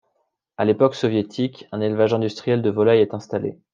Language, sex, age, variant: French, male, 19-29, Français de métropole